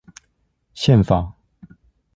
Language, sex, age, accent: Chinese, male, 19-29, 出生地：彰化縣